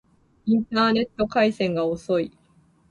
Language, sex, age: Japanese, female, 19-29